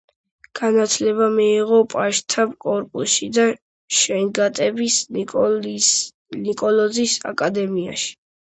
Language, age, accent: Georgian, under 19, ჩვეულებრივი